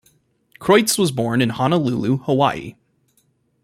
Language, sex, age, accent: English, male, 19-29, United States English